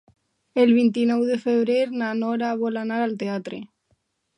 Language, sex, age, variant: Catalan, female, under 19, Alacantí